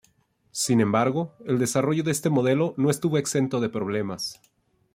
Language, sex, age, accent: Spanish, male, 40-49, México